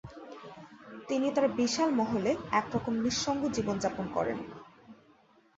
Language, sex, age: Bengali, female, 19-29